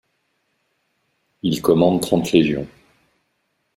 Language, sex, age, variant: French, male, 50-59, Français de métropole